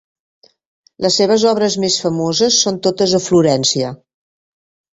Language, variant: Catalan, Septentrional